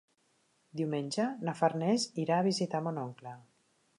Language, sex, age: Catalan, female, 40-49